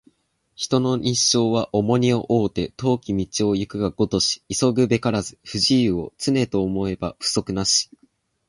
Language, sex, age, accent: Japanese, male, 19-29, 標準語